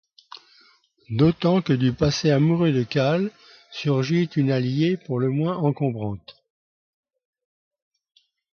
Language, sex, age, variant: French, male, 80-89, Français de métropole